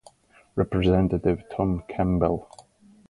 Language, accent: English, United States English